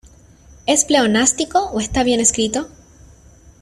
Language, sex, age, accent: Spanish, female, 19-29, Chileno: Chile, Cuyo